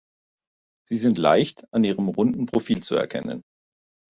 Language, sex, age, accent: German, male, 40-49, Deutschland Deutsch